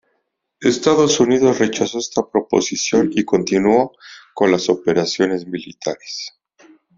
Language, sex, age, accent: Spanish, male, 40-49, México